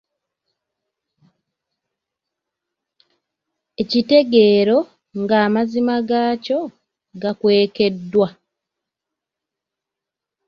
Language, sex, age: Ganda, female, 19-29